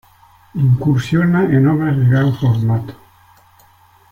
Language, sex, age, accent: Spanish, male, 60-69, España: Centro-Sur peninsular (Madrid, Toledo, Castilla-La Mancha)